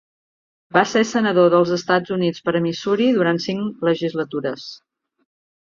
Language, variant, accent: Catalan, Central, central